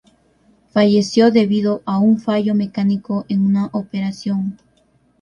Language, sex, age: Spanish, female, 19-29